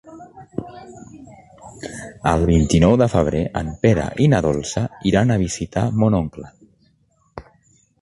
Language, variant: Catalan, Central